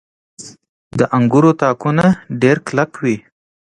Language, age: Pashto, 19-29